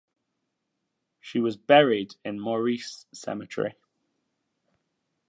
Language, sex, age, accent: English, male, 19-29, England English